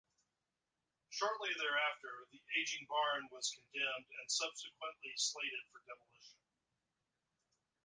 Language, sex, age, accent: English, male, 50-59, United States English